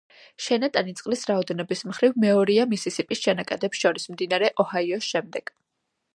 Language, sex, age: Georgian, female, 19-29